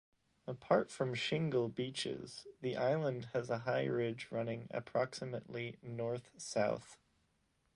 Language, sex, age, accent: English, male, 19-29, United States English